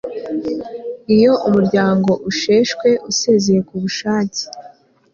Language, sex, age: Kinyarwanda, female, 19-29